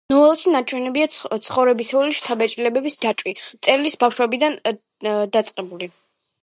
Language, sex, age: Georgian, female, 19-29